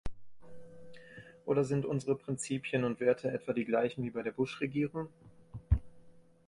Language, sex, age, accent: German, male, 19-29, Deutschland Deutsch